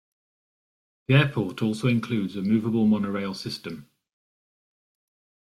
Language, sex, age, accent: English, male, 50-59, England English